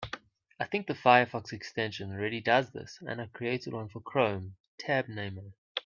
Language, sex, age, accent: English, male, 19-29, Southern African (South Africa, Zimbabwe, Namibia)